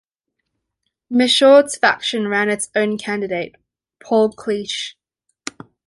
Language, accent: English, Australian English